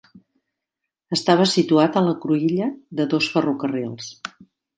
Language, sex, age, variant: Catalan, female, 60-69, Central